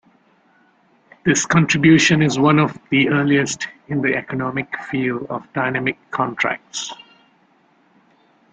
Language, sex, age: English, male, 30-39